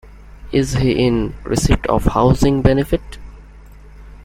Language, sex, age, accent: English, male, 19-29, India and South Asia (India, Pakistan, Sri Lanka)